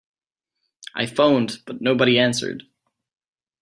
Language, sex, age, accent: English, male, 19-29, United States English